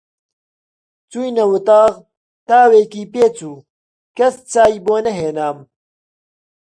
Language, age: Central Kurdish, 30-39